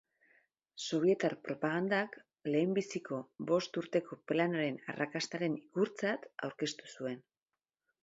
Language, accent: Basque, Mendebalekoa (Araba, Bizkaia, Gipuzkoako mendebaleko herri batzuk)